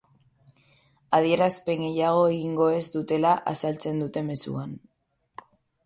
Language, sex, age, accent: Basque, female, 19-29, Mendebalekoa (Araba, Bizkaia, Gipuzkoako mendebaleko herri batzuk)